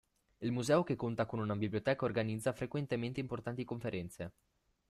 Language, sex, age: Italian, male, under 19